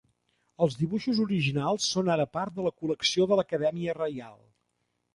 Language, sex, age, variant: Catalan, male, 50-59, Central